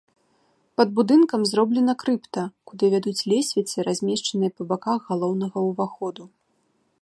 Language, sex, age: Belarusian, female, 19-29